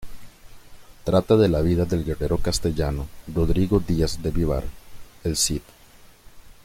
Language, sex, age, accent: Spanish, male, 19-29, América central